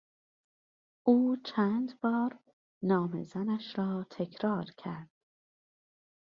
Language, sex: Persian, female